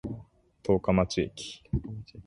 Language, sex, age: Japanese, male, 19-29